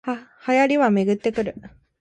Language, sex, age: Japanese, female, 19-29